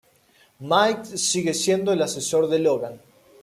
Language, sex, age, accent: Spanish, female, 19-29, Rioplatense: Argentina, Uruguay, este de Bolivia, Paraguay